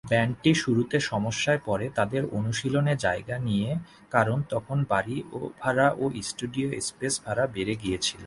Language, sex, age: Bengali, male, 19-29